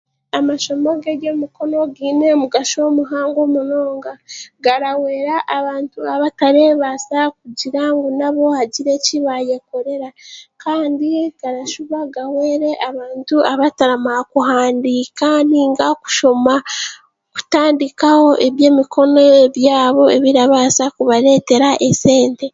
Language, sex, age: Chiga, female, 19-29